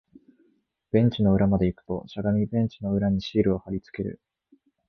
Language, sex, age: Japanese, male, 19-29